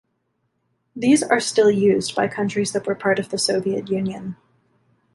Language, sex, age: English, female, 19-29